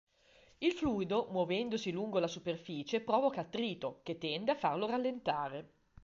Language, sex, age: Italian, female, 50-59